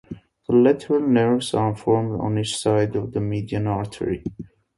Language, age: English, 19-29